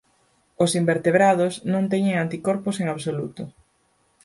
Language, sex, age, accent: Galician, female, 19-29, Normativo (estándar)